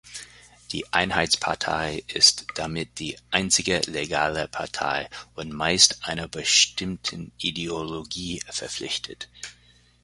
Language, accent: German, Deutschland Deutsch